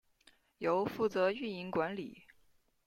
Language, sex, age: Chinese, female, 19-29